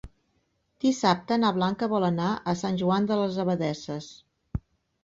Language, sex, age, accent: Catalan, female, 50-59, Empordanès